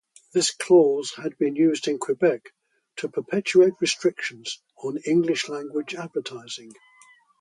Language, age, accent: English, 80-89, England English